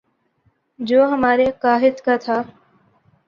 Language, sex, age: Urdu, female, 19-29